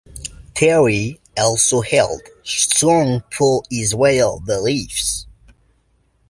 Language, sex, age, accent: English, male, 19-29, United States English